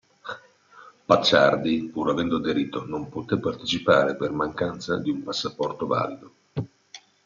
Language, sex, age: Italian, male, 50-59